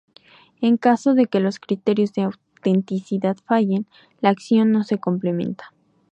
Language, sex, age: Spanish, female, 19-29